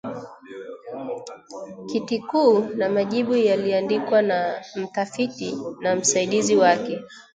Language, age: Swahili, 19-29